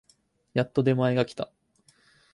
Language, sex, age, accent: Japanese, male, 19-29, 標準語